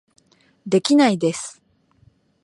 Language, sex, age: Japanese, female, 19-29